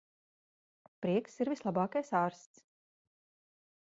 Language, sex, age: Latvian, female, 19-29